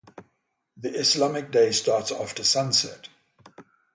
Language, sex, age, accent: English, male, 70-79, England English; Southern African (South Africa, Zimbabwe, Namibia)